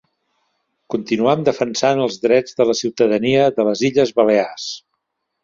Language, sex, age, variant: Catalan, male, 60-69, Central